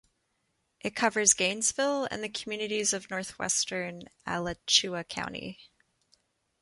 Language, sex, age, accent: English, female, 30-39, United States English